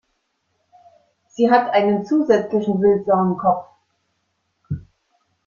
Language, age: German, 50-59